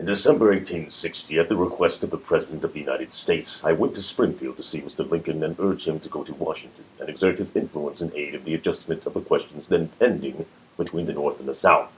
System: none